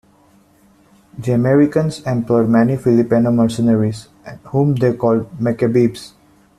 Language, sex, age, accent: English, male, 19-29, India and South Asia (India, Pakistan, Sri Lanka)